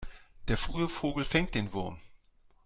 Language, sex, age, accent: German, male, 40-49, Deutschland Deutsch